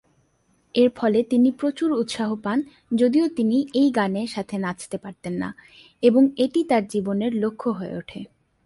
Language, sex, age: Bengali, female, 19-29